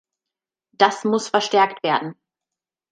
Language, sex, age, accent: German, female, 30-39, Deutschland Deutsch